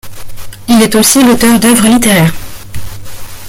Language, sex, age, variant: French, female, 19-29, Français de métropole